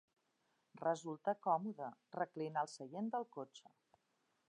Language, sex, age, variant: Catalan, female, 60-69, Central